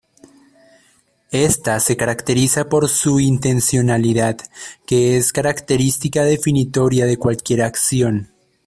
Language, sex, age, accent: Spanish, male, 19-29, Andino-Pacífico: Colombia, Perú, Ecuador, oeste de Bolivia y Venezuela andina